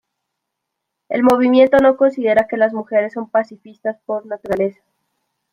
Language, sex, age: Spanish, female, 19-29